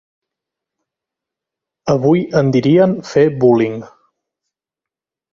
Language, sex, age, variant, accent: Catalan, male, 19-29, Central, central